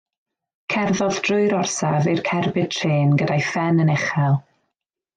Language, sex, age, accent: Welsh, female, 19-29, Y Deyrnas Unedig Cymraeg